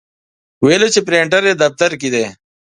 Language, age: Pashto, 30-39